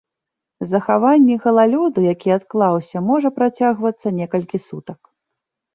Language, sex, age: Belarusian, female, 30-39